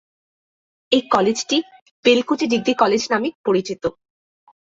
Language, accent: Bengali, প্রমিত বাংলা